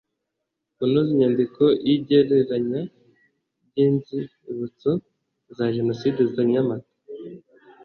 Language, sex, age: Kinyarwanda, male, 19-29